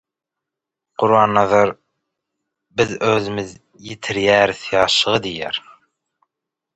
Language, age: Turkmen, 19-29